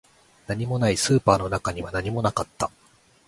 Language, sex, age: Japanese, male, 40-49